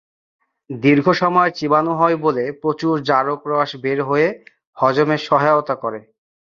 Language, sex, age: Bengali, male, 30-39